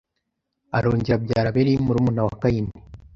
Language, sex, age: Kinyarwanda, male, under 19